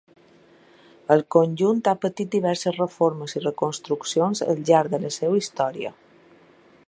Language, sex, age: Catalan, female, 40-49